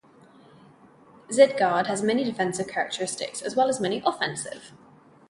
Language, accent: English, England English